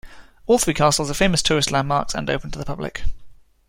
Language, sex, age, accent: English, male, 30-39, England English